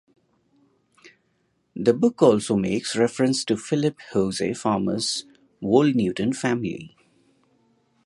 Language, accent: English, India and South Asia (India, Pakistan, Sri Lanka)